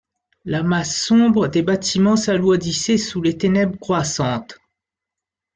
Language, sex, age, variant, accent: French, male, 30-39, Français des départements et régions d'outre-mer, Français de La Réunion